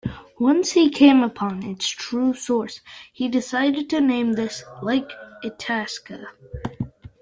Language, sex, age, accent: English, male, under 19, United States English